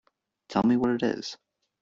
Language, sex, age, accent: English, male, under 19, United States English